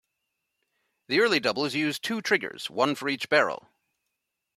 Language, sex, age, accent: English, male, 50-59, United States English